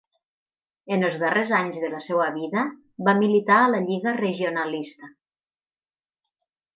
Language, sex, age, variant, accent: Catalan, female, 50-59, Nord-Occidental, Tortosí